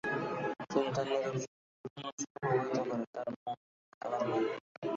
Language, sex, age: Bengali, male, 19-29